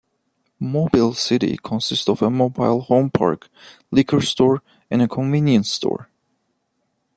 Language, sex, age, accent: English, male, 19-29, United States English